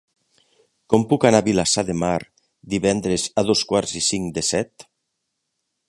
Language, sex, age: Catalan, male, 40-49